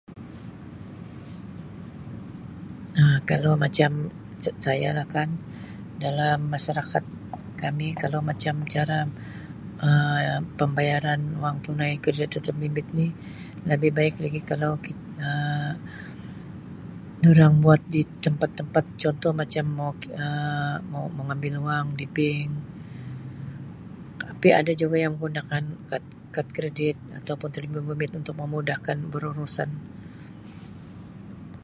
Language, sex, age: Sabah Malay, female, 50-59